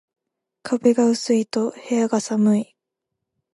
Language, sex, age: Japanese, female, 19-29